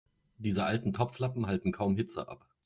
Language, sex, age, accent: German, male, 40-49, Deutschland Deutsch